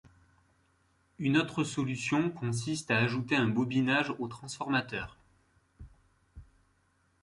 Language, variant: French, Français de métropole